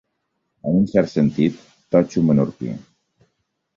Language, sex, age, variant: Catalan, male, 50-59, Central